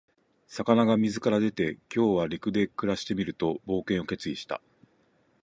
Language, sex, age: Japanese, male, 40-49